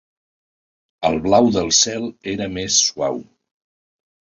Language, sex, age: Catalan, male, 50-59